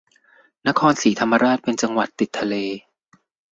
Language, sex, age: Thai, male, 19-29